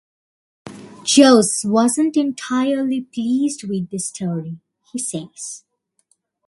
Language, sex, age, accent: English, female, under 19, United States English